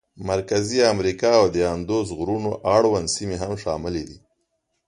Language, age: Pashto, 40-49